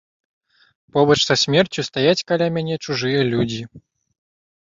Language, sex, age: Belarusian, male, under 19